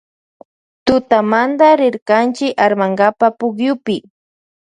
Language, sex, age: Loja Highland Quichua, female, 19-29